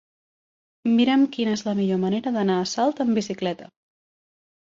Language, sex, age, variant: Catalan, female, 19-29, Central